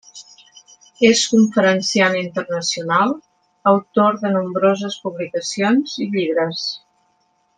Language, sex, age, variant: Catalan, female, 60-69, Central